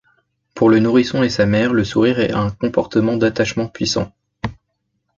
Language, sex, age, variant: French, male, 19-29, Français de métropole